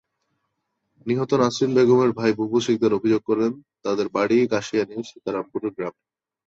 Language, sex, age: Bengali, male, 19-29